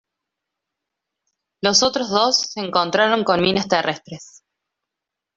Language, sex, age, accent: Spanish, female, 19-29, Rioplatense: Argentina, Uruguay, este de Bolivia, Paraguay